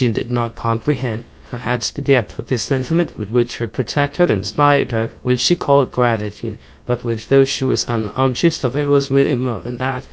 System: TTS, GlowTTS